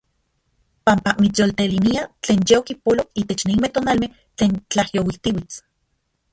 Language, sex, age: Central Puebla Nahuatl, female, 40-49